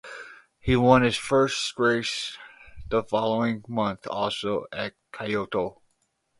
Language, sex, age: English, male, 30-39